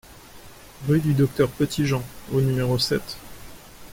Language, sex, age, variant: French, male, 40-49, Français de métropole